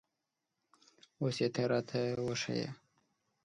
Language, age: Pashto, 19-29